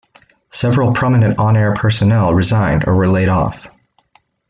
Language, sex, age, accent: English, male, 19-29, United States English